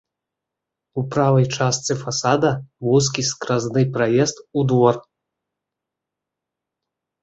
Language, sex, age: Belarusian, male, 30-39